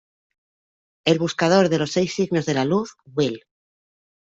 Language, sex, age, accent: Spanish, female, 40-49, España: Norte peninsular (Asturias, Castilla y León, Cantabria, País Vasco, Navarra, Aragón, La Rioja, Guadalajara, Cuenca)